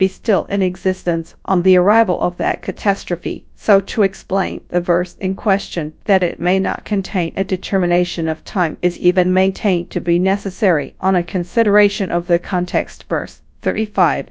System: TTS, GradTTS